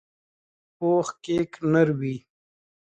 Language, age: Pashto, 30-39